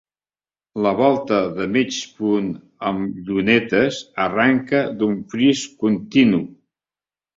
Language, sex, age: Catalan, male, 70-79